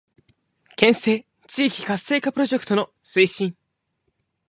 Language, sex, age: Japanese, male, 19-29